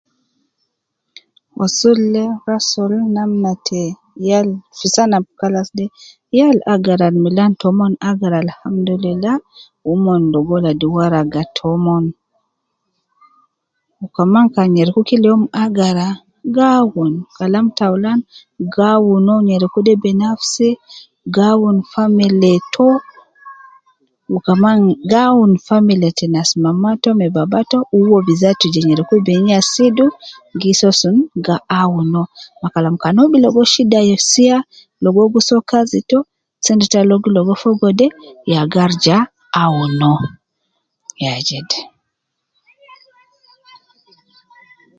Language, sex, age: Nubi, female, 30-39